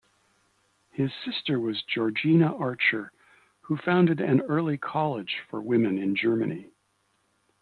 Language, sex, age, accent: English, male, 60-69, Canadian English